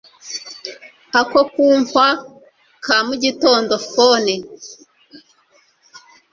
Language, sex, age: Kinyarwanda, male, 19-29